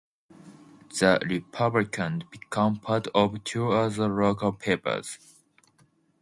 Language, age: English, 19-29